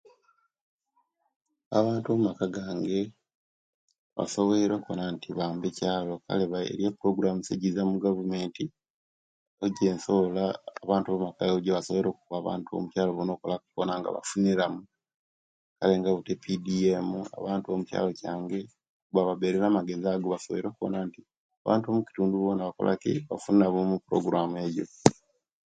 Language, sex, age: Kenyi, male, 30-39